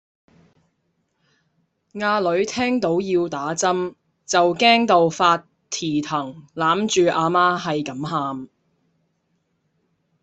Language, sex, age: Cantonese, female, 19-29